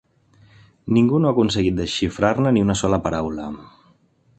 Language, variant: Catalan, Central